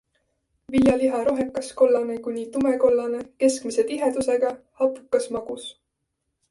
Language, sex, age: Estonian, female, 19-29